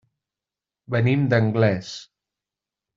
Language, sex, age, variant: Catalan, male, 19-29, Central